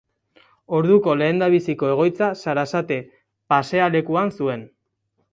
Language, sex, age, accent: Basque, male, 19-29, Mendebalekoa (Araba, Bizkaia, Gipuzkoako mendebaleko herri batzuk)